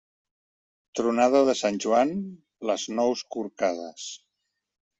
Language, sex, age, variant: Catalan, male, 50-59, Central